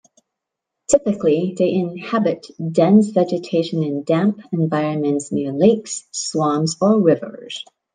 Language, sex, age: English, female, 50-59